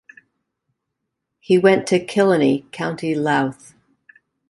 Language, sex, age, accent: English, female, 40-49, United States English